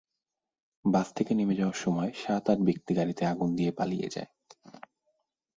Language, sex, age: Bengali, male, 19-29